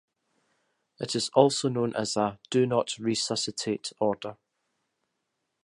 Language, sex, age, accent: English, male, 30-39, Scottish English